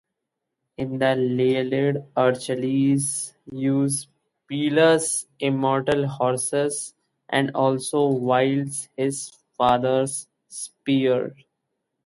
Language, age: English, 19-29